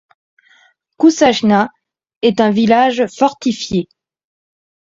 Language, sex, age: French, female, 50-59